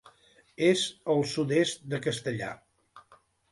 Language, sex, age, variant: Catalan, male, 60-69, Central